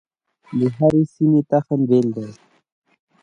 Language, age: Pashto, 19-29